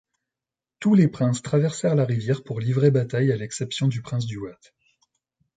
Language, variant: French, Français de métropole